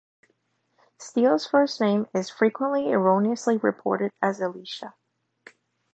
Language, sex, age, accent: English, female, 19-29, United States English